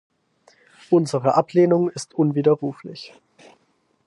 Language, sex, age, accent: German, male, under 19, Deutschland Deutsch